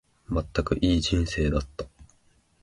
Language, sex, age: Japanese, male, 19-29